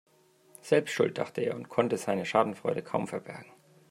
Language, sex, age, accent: German, male, 30-39, Deutschland Deutsch